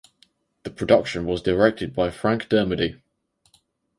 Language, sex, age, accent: English, male, under 19, England English